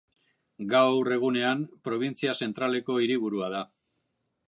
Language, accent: Basque, Mendebalekoa (Araba, Bizkaia, Gipuzkoako mendebaleko herri batzuk)